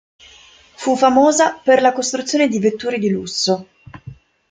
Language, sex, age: Italian, female, 19-29